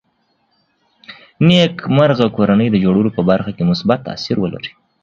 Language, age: Pashto, under 19